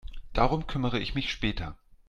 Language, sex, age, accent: German, male, 40-49, Deutschland Deutsch